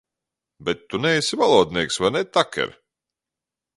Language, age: Latvian, 30-39